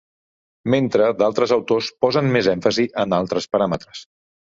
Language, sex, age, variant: Catalan, male, 30-39, Central